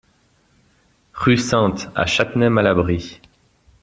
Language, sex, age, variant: French, male, 30-39, Français de métropole